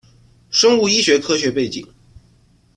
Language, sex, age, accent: Chinese, male, 19-29, 出生地：江苏省